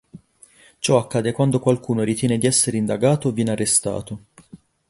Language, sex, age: Italian, male, 19-29